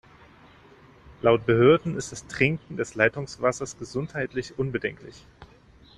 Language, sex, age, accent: German, male, 30-39, Deutschland Deutsch